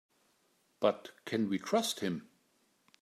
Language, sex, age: English, male, 50-59